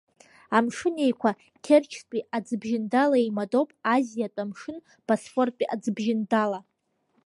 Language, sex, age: Abkhazian, female, under 19